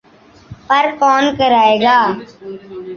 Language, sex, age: Urdu, male, 40-49